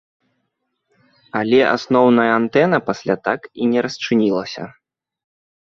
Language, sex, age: Belarusian, male, 30-39